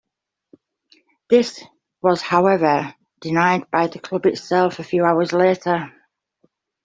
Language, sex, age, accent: English, female, 40-49, England English